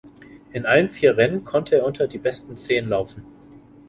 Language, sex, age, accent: German, male, 19-29, Deutschland Deutsch